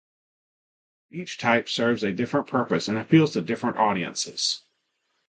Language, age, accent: English, 30-39, United States English